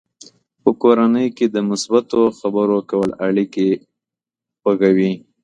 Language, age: Pashto, 19-29